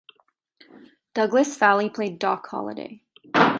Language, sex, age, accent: English, female, 19-29, United States English